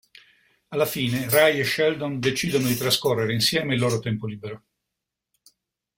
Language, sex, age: Italian, male, 60-69